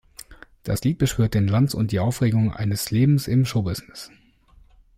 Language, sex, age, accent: German, male, 30-39, Deutschland Deutsch